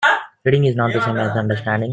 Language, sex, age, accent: English, male, 19-29, India and South Asia (India, Pakistan, Sri Lanka)